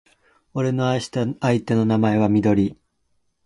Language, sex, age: Japanese, male, 19-29